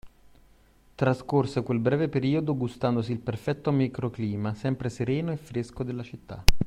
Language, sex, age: Italian, male, 19-29